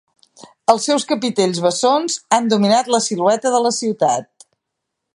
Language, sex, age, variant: Catalan, female, 50-59, Central